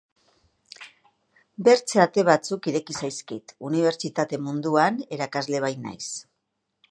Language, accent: Basque, Erdialdekoa edo Nafarra (Gipuzkoa, Nafarroa)